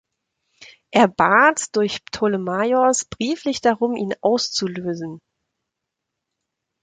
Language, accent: German, Deutschland Deutsch